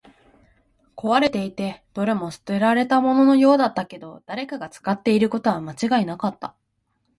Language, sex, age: Japanese, female, under 19